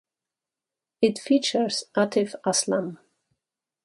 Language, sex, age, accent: English, female, 40-49, England English